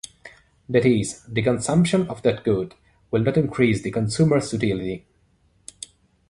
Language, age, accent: English, 19-29, Italian